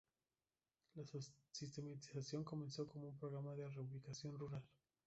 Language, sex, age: Spanish, male, 19-29